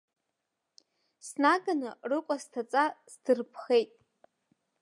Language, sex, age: Abkhazian, female, 19-29